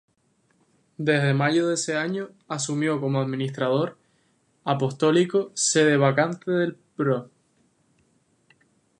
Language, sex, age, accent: Spanish, male, 19-29, España: Islas Canarias